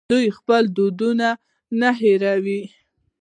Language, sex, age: Pashto, female, 19-29